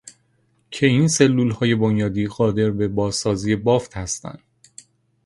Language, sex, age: Persian, male, 30-39